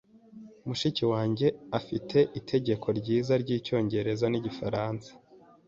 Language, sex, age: Kinyarwanda, male, 19-29